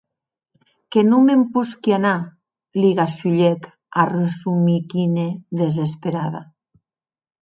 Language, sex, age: Occitan, female, 50-59